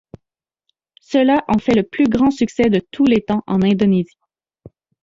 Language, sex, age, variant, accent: French, female, 30-39, Français d'Amérique du Nord, Français du Canada